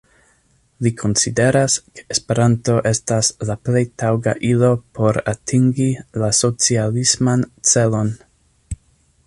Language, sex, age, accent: Esperanto, male, 30-39, Internacia